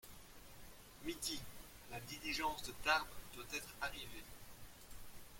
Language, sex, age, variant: French, male, 30-39, Français de métropole